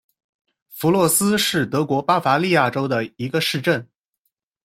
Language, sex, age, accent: Chinese, male, 19-29, 出生地：江苏省